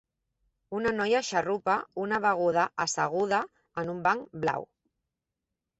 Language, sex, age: Catalan, female, 40-49